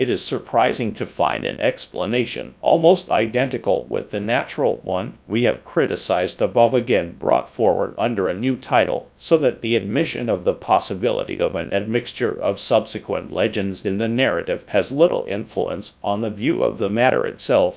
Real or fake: fake